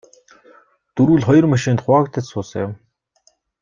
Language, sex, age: Mongolian, male, 19-29